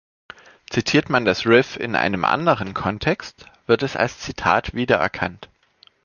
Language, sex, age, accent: German, male, 30-39, Deutschland Deutsch